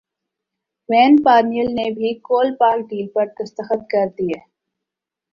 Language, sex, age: Urdu, female, 19-29